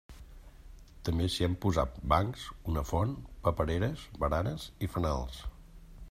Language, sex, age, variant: Catalan, male, 50-59, Central